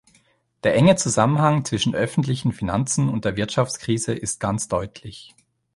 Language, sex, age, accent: German, male, 30-39, Schweizerdeutsch